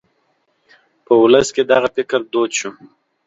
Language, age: Pashto, 30-39